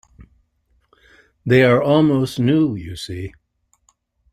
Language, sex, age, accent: English, male, 60-69, United States English